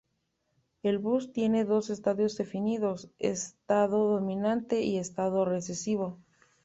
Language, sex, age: Spanish, female, 30-39